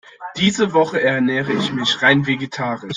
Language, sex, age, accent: German, male, 19-29, Deutschland Deutsch